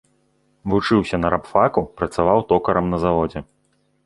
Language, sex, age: Belarusian, male, 30-39